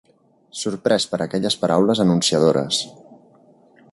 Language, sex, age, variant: Catalan, male, 19-29, Central